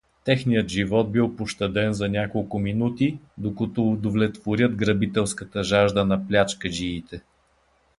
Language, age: Bulgarian, 60-69